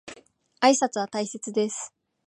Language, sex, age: Japanese, female, 19-29